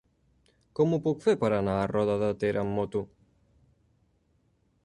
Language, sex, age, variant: Catalan, male, 19-29, Central